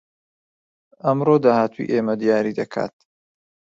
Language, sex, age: Central Kurdish, male, 30-39